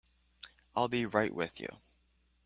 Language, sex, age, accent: English, male, 19-29, United States English